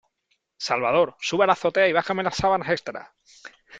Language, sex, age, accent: Spanish, male, 40-49, España: Sur peninsular (Andalucia, Extremadura, Murcia)